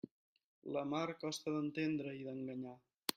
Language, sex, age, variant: Catalan, male, 19-29, Central